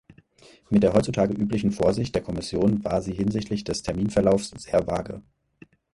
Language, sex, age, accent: German, male, 30-39, Deutschland Deutsch